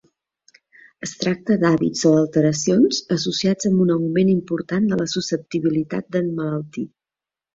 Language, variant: Catalan, Central